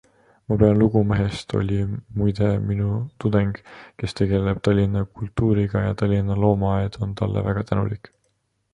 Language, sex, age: Estonian, male, 19-29